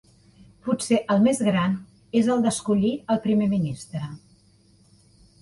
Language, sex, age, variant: Catalan, female, 40-49, Central